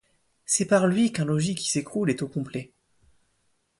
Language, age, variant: French, 19-29, Français de métropole